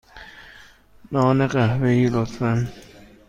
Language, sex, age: Persian, male, 30-39